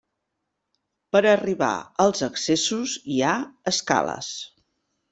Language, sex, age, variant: Catalan, female, 50-59, Central